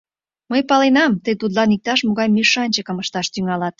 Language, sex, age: Mari, female, 30-39